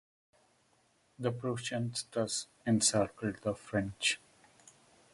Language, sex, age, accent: English, male, 30-39, India and South Asia (India, Pakistan, Sri Lanka)